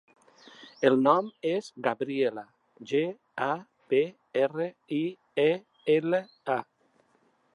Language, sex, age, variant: Catalan, male, 60-69, Central